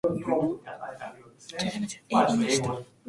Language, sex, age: English, female, 19-29